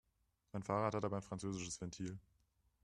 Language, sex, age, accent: German, male, 19-29, Deutschland Deutsch